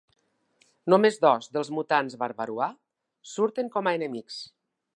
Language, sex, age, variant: Catalan, female, 50-59, Nord-Occidental